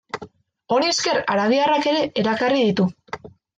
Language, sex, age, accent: Basque, female, under 19, Erdialdekoa edo Nafarra (Gipuzkoa, Nafarroa)